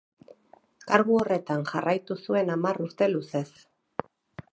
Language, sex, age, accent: Basque, female, 50-59, Erdialdekoa edo Nafarra (Gipuzkoa, Nafarroa)